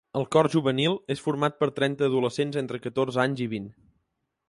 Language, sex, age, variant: Catalan, male, 19-29, Central